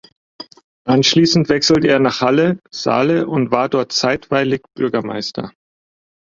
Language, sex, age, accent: German, male, 19-29, Deutschland Deutsch